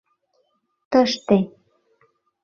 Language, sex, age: Mari, female, 19-29